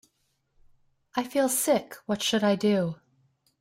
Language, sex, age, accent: English, female, 50-59, United States English